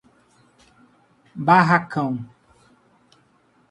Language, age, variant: Portuguese, 30-39, Portuguese (Brasil)